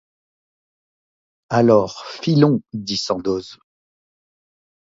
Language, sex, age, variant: French, male, 30-39, Français de métropole